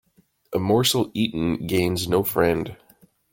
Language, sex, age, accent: English, male, 30-39, Canadian English